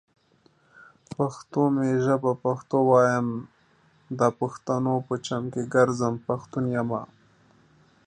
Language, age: Pashto, 30-39